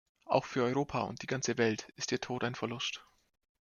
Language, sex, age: German, male, 19-29